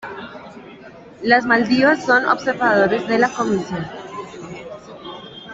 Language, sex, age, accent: Spanish, male, 19-29, Caribe: Cuba, Venezuela, Puerto Rico, República Dominicana, Panamá, Colombia caribeña, México caribeño, Costa del golfo de México